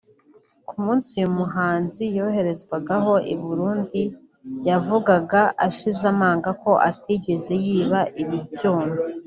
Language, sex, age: Kinyarwanda, female, under 19